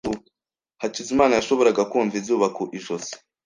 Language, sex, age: Kinyarwanda, male, under 19